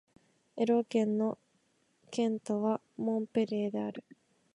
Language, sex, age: Japanese, female, 19-29